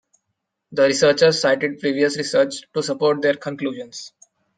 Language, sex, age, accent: English, male, 19-29, India and South Asia (India, Pakistan, Sri Lanka)